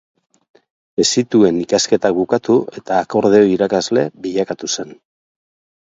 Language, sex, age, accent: Basque, male, 50-59, Mendebalekoa (Araba, Bizkaia, Gipuzkoako mendebaleko herri batzuk)